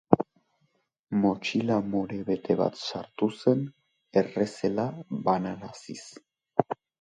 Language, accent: Basque, Erdialdekoa edo Nafarra (Gipuzkoa, Nafarroa)